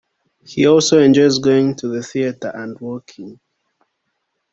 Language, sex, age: English, male, 19-29